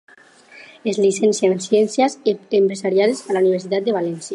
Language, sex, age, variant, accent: Catalan, female, under 19, Alacantí, valencià